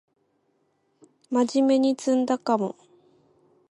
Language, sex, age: Japanese, female, 19-29